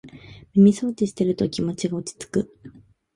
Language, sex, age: Japanese, female, 19-29